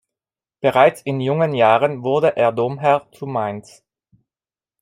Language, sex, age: German, male, 30-39